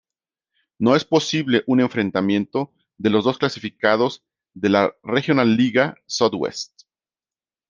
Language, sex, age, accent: Spanish, male, 40-49, México